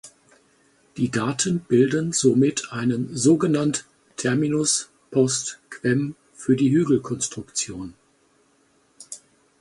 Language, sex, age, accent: German, male, 50-59, Deutschland Deutsch